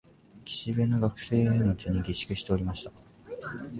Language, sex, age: Japanese, male, 19-29